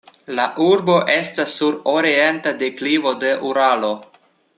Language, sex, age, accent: Esperanto, male, 19-29, Internacia